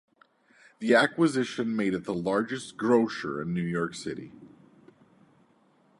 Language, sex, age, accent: English, male, 30-39, United States English